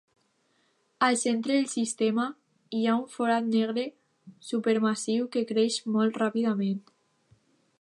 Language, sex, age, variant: Catalan, female, under 19, Alacantí